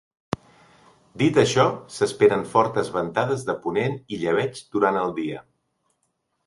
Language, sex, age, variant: Catalan, male, 50-59, Central